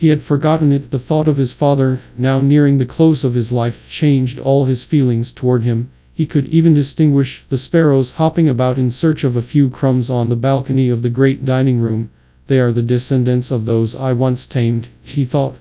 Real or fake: fake